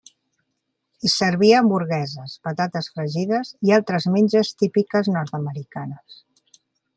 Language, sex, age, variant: Catalan, female, 50-59, Central